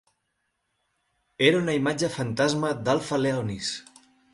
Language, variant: Catalan, Central